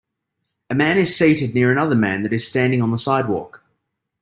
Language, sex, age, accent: English, male, 30-39, Australian English